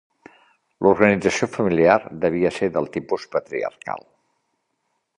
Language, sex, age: Catalan, male, 50-59